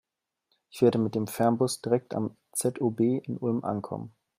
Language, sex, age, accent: German, male, 19-29, Deutschland Deutsch